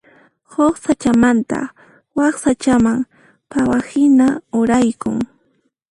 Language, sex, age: Puno Quechua, female, 19-29